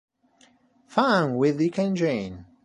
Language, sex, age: Italian, male, 40-49